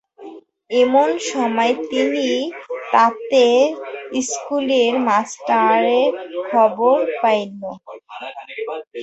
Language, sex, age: Bengali, female, 19-29